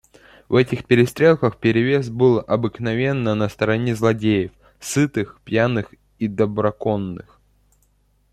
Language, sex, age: Russian, male, under 19